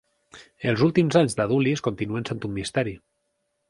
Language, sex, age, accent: Catalan, male, 19-29, valencià